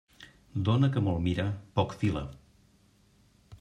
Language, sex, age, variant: Catalan, male, 50-59, Central